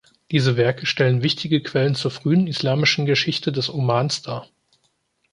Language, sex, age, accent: German, male, 19-29, Deutschland Deutsch